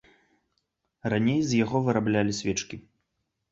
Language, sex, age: Belarusian, male, 19-29